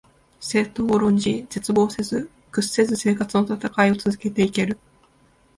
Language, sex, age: Japanese, female, 19-29